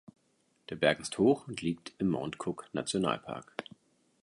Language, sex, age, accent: German, male, 40-49, Deutschland Deutsch